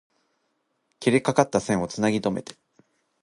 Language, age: Japanese, under 19